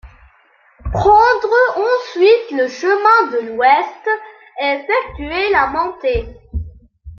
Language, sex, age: French, female, 19-29